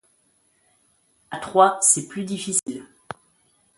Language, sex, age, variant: French, male, 30-39, Français de métropole